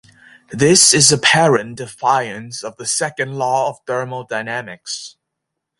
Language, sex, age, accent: English, male, 19-29, United States English